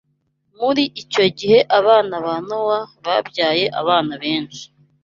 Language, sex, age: Kinyarwanda, female, 19-29